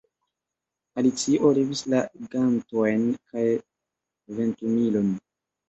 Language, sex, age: Esperanto, male, 19-29